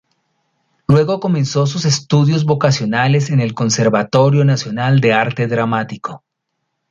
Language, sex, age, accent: Spanish, male, 50-59, Andino-Pacífico: Colombia, Perú, Ecuador, oeste de Bolivia y Venezuela andina